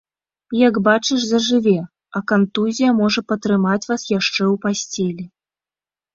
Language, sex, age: Belarusian, female, 30-39